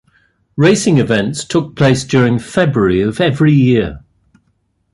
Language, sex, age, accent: English, male, 60-69, England English